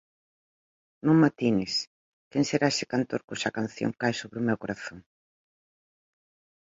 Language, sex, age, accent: Galician, female, 50-59, Normativo (estándar)